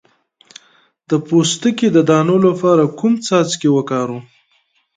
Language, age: Pashto, 30-39